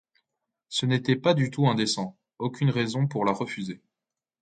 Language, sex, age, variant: French, male, 19-29, Français de métropole